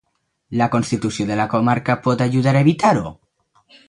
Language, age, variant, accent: Catalan, under 19, Valencià septentrional, valencià